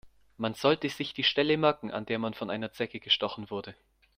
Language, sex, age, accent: German, male, under 19, Deutschland Deutsch